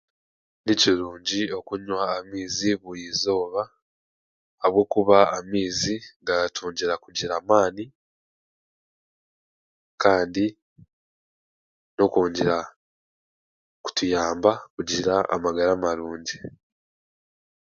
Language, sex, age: Chiga, male, 19-29